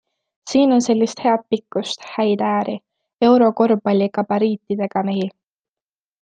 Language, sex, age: Estonian, female, 19-29